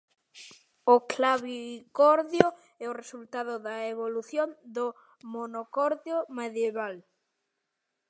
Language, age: Galician, under 19